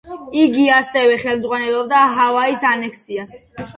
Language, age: Georgian, under 19